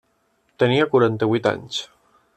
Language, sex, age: Catalan, male, 19-29